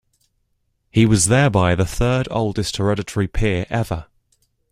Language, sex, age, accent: English, male, under 19, England English